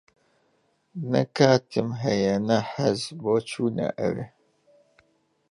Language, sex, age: Central Kurdish, male, 30-39